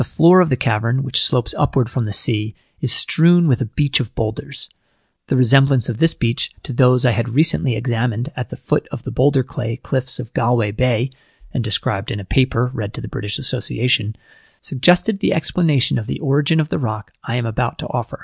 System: none